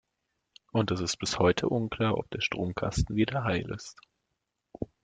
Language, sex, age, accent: German, male, 19-29, Deutschland Deutsch